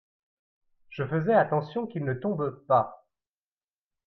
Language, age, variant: French, 19-29, Français de métropole